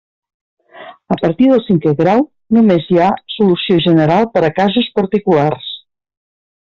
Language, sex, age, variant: Catalan, female, 50-59, Septentrional